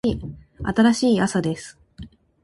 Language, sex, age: Japanese, female, 19-29